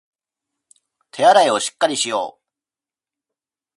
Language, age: Japanese, 19-29